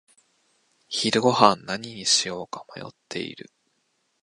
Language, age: Japanese, 19-29